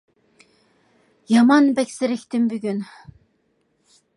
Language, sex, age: Uyghur, female, 40-49